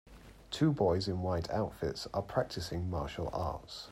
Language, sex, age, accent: English, male, 30-39, England English